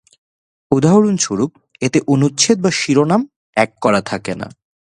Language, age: Bengali, 19-29